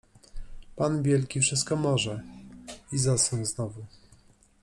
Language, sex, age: Polish, male, 40-49